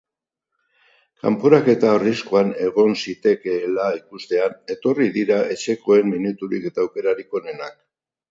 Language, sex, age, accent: Basque, male, 70-79, Mendebalekoa (Araba, Bizkaia, Gipuzkoako mendebaleko herri batzuk)